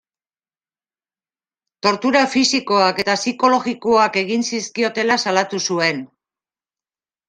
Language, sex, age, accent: Basque, male, 19-29, Mendebalekoa (Araba, Bizkaia, Gipuzkoako mendebaleko herri batzuk)